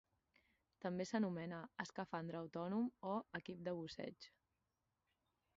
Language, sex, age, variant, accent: Catalan, female, 19-29, Central, central